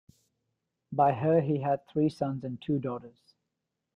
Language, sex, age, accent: English, male, 30-39, Australian English